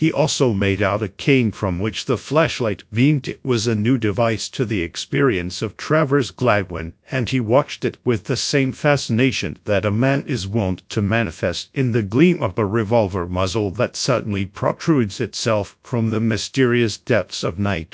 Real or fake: fake